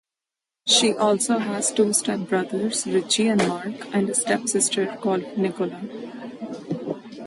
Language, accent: English, India and South Asia (India, Pakistan, Sri Lanka)